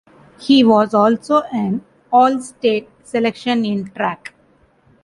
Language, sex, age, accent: English, female, 40-49, India and South Asia (India, Pakistan, Sri Lanka)